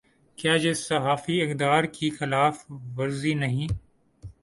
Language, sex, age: Urdu, male, 19-29